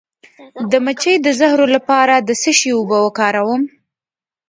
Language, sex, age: Pashto, female, under 19